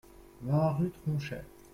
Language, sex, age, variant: French, male, 19-29, Français de métropole